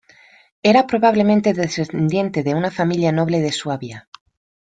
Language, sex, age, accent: Spanish, female, 30-39, España: Centro-Sur peninsular (Madrid, Toledo, Castilla-La Mancha)